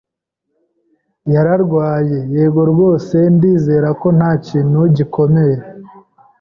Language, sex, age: Kinyarwanda, male, 19-29